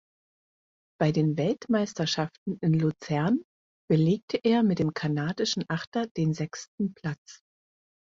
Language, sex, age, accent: German, female, 30-39, Deutschland Deutsch